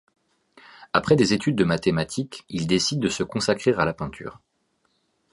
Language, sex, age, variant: French, male, 30-39, Français de métropole